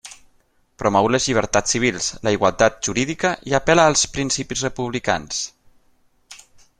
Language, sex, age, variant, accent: Catalan, male, 30-39, Valencià meridional, central; valencià